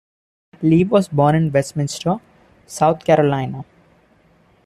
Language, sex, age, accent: English, male, 19-29, India and South Asia (India, Pakistan, Sri Lanka)